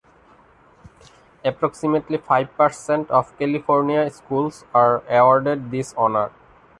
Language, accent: English, India and South Asia (India, Pakistan, Sri Lanka)